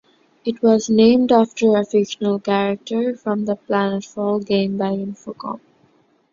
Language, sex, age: English, female, 19-29